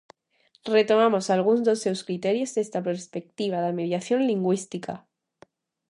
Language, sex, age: Galician, female, 19-29